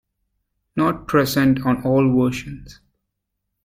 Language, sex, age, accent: English, male, 30-39, United States English